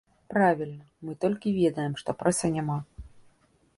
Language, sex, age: Belarusian, female, 30-39